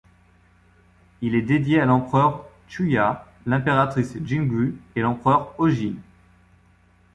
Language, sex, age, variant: French, male, 40-49, Français de métropole